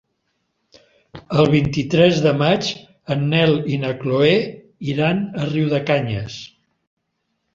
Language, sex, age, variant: Catalan, male, 70-79, Central